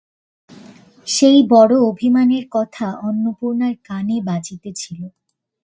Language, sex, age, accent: Bengali, female, under 19, প্রমিত বাংলা